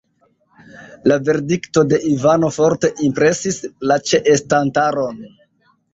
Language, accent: Esperanto, Internacia